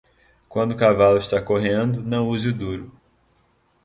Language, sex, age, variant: Portuguese, male, 19-29, Portuguese (Brasil)